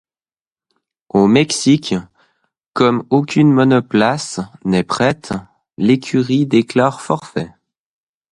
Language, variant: French, Français d'Europe